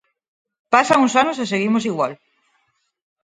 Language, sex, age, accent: Galician, female, 30-39, Normativo (estándar)